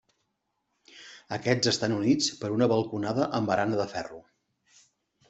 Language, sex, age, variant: Catalan, male, 50-59, Central